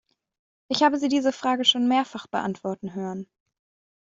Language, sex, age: German, female, under 19